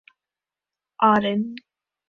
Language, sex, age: English, female, under 19